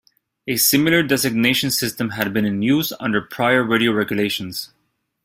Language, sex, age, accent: English, male, 30-39, United States English